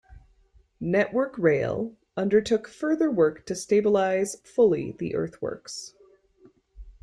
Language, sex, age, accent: English, female, 30-39, United States English